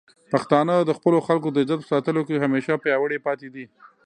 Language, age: Pashto, 40-49